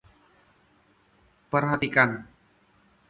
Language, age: Indonesian, 19-29